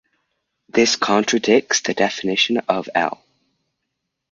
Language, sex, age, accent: English, male, under 19, United States English